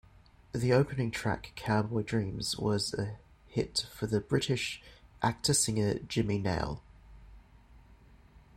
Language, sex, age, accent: English, male, 30-39, Australian English